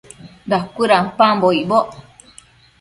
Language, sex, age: Matsés, female, 30-39